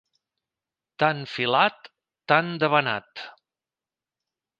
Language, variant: Catalan, Central